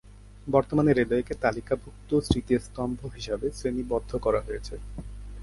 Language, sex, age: Bengali, male, 19-29